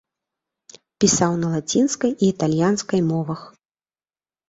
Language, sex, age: Belarusian, female, 30-39